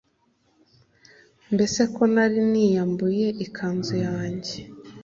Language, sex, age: Kinyarwanda, female, 19-29